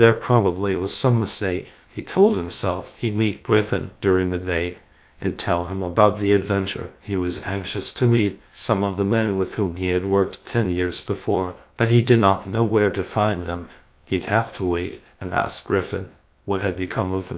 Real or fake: fake